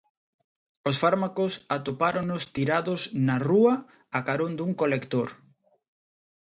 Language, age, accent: Galician, 19-29, Normativo (estándar)